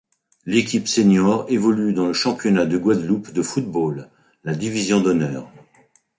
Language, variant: French, Français de métropole